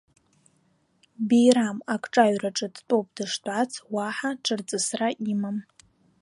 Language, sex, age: Abkhazian, female, 19-29